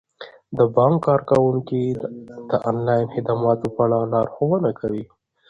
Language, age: Pashto, 19-29